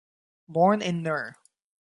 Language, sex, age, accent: English, female, under 19, United States English